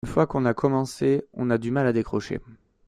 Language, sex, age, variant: French, male, 30-39, Français de métropole